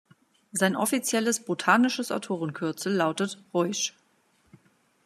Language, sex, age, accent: German, female, 40-49, Deutschland Deutsch